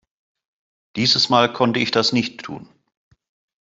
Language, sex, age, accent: German, male, 50-59, Deutschland Deutsch